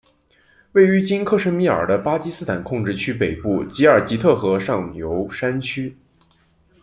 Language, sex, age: Chinese, male, 19-29